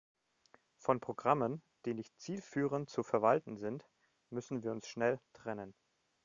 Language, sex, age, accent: German, male, 30-39, Deutschland Deutsch